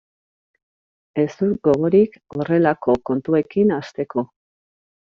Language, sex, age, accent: Basque, female, 40-49, Erdialdekoa edo Nafarra (Gipuzkoa, Nafarroa)